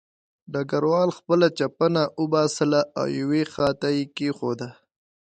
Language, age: Pashto, 19-29